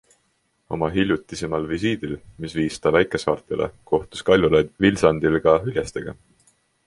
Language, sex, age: Estonian, male, 19-29